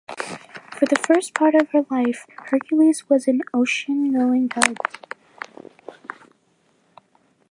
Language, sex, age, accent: English, female, under 19, United States English